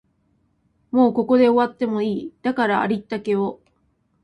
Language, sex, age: Japanese, female, 19-29